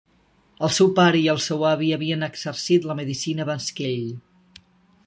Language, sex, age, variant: Catalan, male, 19-29, Nord-Occidental